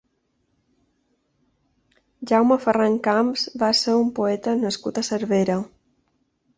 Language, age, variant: Catalan, 30-39, Balear